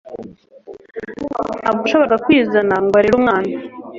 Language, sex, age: Kinyarwanda, female, under 19